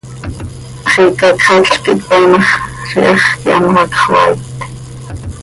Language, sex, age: Seri, female, 30-39